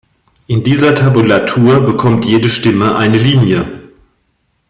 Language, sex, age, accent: German, female, 50-59, Deutschland Deutsch